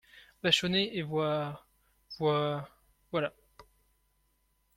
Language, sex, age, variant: French, male, 19-29, Français de métropole